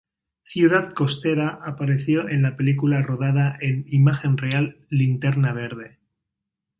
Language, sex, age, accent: Spanish, male, 40-49, España: Centro-Sur peninsular (Madrid, Toledo, Castilla-La Mancha)